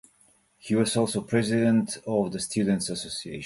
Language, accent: English, United States English